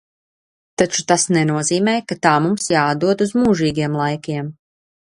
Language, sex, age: Latvian, female, 30-39